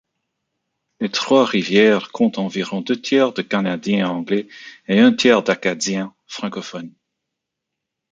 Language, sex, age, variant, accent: French, male, 30-39, Français d'Amérique du Nord, Français du Canada